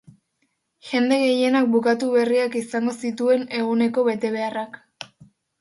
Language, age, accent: Basque, under 19, Mendebalekoa (Araba, Bizkaia, Gipuzkoako mendebaleko herri batzuk)